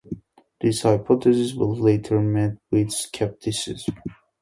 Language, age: English, 19-29